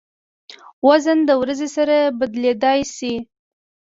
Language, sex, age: Pashto, female, 19-29